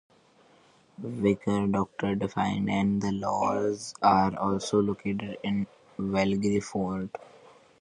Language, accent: English, India and South Asia (India, Pakistan, Sri Lanka)